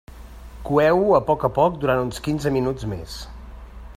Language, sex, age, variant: Catalan, male, 30-39, Central